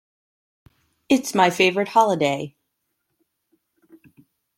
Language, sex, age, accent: English, female, 30-39, United States English